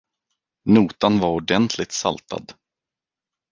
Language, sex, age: Swedish, male, 19-29